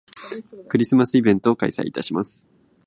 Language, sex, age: Japanese, male, 19-29